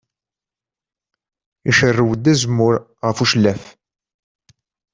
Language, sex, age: Kabyle, male, 30-39